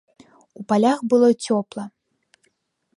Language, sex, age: Belarusian, female, under 19